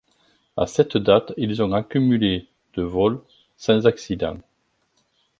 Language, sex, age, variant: French, male, 60-69, Français de métropole